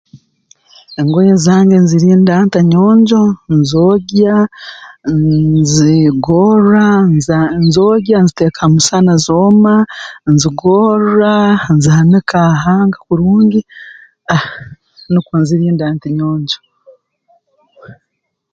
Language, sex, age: Tooro, female, 40-49